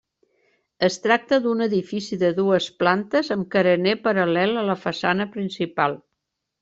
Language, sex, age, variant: Catalan, female, 60-69, Central